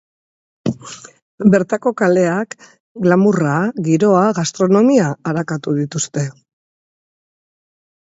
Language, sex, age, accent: Basque, female, 60-69, Mendebalekoa (Araba, Bizkaia, Gipuzkoako mendebaleko herri batzuk)